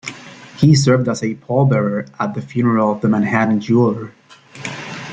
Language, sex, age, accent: English, male, 19-29, United States English